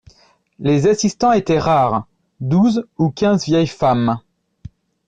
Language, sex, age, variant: French, male, 30-39, Français de métropole